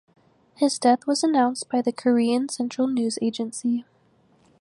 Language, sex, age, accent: English, female, 19-29, United States English